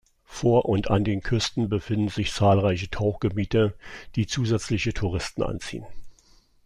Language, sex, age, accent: German, male, 60-69, Deutschland Deutsch